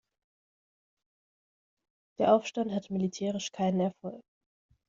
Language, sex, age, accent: German, female, 19-29, Deutschland Deutsch